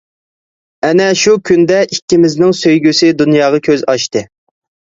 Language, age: Uyghur, 19-29